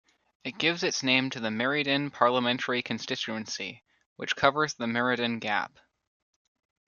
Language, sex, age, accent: English, male, under 19, United States English